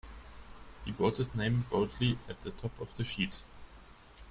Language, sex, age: English, male, under 19